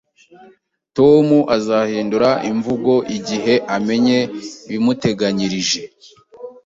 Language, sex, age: Kinyarwanda, male, 19-29